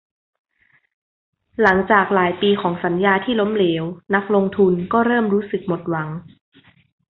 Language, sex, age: Thai, female, 19-29